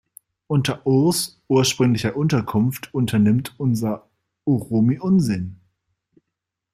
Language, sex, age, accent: German, male, 30-39, Deutschland Deutsch